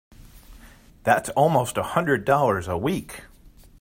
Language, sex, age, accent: English, male, 30-39, United States English